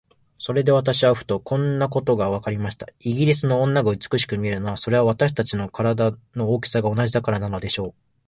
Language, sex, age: Japanese, male, 19-29